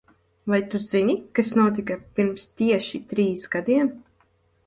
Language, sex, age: Latvian, female, 19-29